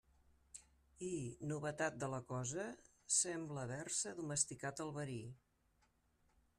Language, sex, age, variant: Catalan, female, 60-69, Central